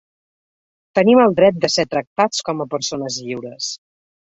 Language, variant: Catalan, Balear